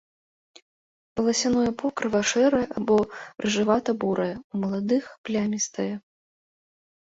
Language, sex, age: Belarusian, female, 30-39